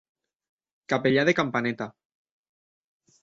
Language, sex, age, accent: Catalan, male, 19-29, valencià